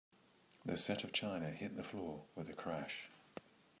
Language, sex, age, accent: English, male, 50-59, England English